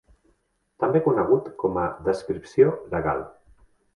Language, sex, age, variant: Catalan, male, 40-49, Central